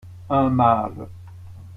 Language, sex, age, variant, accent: French, male, 70-79, Français d'Europe, Français de Belgique